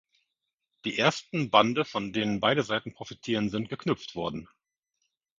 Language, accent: German, Deutschland Deutsch